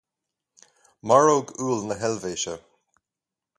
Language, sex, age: Irish, male, 40-49